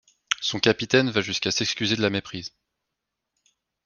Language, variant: French, Français de métropole